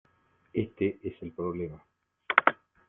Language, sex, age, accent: Spanish, male, 60-69, Rioplatense: Argentina, Uruguay, este de Bolivia, Paraguay